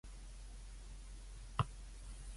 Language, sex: Cantonese, female